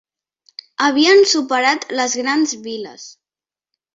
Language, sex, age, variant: Catalan, female, 50-59, Central